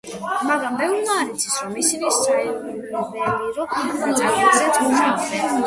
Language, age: Georgian, 30-39